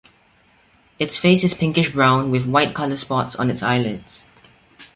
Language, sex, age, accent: English, male, under 19, Singaporean English